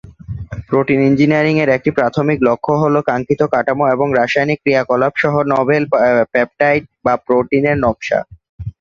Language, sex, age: Bengali, male, 19-29